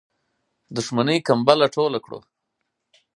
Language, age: Pashto, 40-49